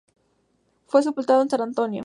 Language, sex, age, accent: Spanish, female, 19-29, México